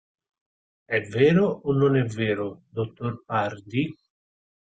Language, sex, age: Italian, male, 30-39